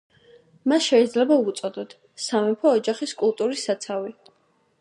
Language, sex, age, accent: Georgian, female, under 19, მშვიდი